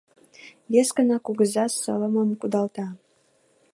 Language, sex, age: Mari, female, 19-29